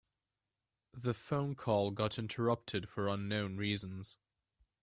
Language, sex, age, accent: English, male, 19-29, England English